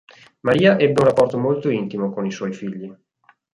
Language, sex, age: Italian, male, 19-29